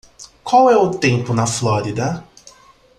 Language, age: Portuguese, 30-39